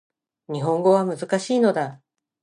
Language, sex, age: Japanese, female, 50-59